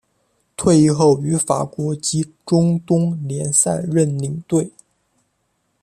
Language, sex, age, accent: Chinese, male, 19-29, 出生地：湖北省